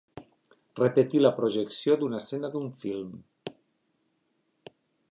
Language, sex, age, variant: Catalan, male, 40-49, Nord-Occidental